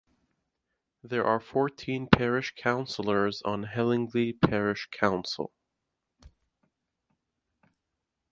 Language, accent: English, United States English